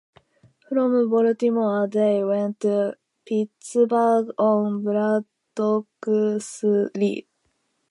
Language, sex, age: English, female, under 19